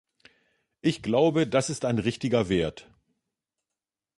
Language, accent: German, Deutschland Deutsch